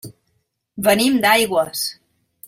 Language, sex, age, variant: Catalan, female, 60-69, Central